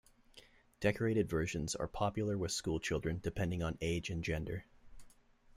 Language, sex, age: English, male, 19-29